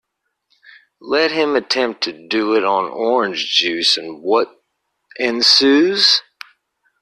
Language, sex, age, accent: English, male, 30-39, United States English